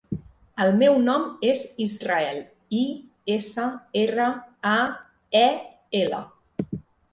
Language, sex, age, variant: Catalan, female, 19-29, Central